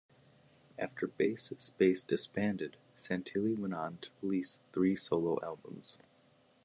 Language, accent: English, United States English